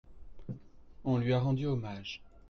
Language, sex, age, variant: French, male, 30-39, Français de métropole